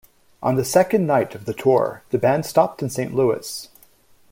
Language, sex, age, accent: English, male, 30-39, United States English